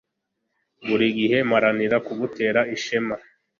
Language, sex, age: Kinyarwanda, male, 19-29